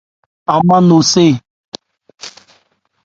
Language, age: Ebrié, 19-29